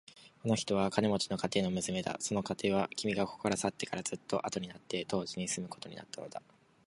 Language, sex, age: Japanese, male, 19-29